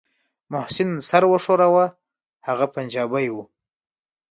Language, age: Pashto, 19-29